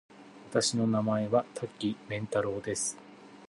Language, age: Japanese, 30-39